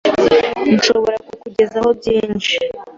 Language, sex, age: Kinyarwanda, female, 19-29